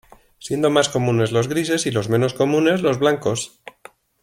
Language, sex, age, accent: Spanish, male, 30-39, España: Norte peninsular (Asturias, Castilla y León, Cantabria, País Vasco, Navarra, Aragón, La Rioja, Guadalajara, Cuenca)